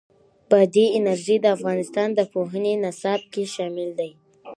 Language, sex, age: Pashto, female, 30-39